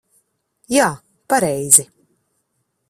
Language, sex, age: Latvian, female, 30-39